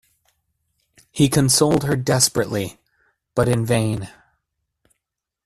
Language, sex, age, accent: English, male, 30-39, United States English